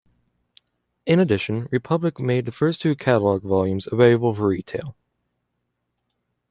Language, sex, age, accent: English, male, under 19, United States English